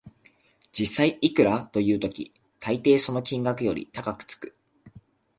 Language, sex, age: Japanese, male, under 19